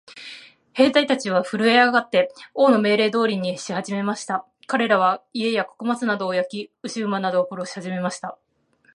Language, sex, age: Japanese, female, 30-39